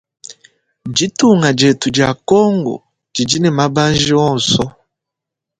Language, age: Luba-Lulua, 19-29